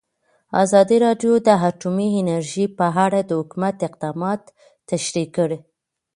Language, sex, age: Pashto, female, 19-29